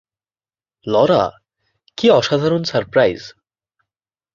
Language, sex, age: Bengali, male, under 19